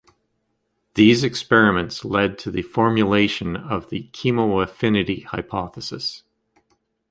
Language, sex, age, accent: English, male, 60-69, Canadian English